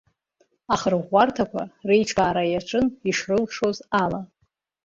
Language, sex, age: Abkhazian, female, 30-39